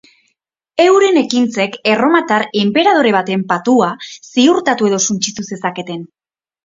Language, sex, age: Basque, female, 19-29